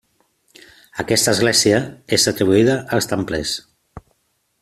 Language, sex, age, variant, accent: Catalan, male, 50-59, Central, central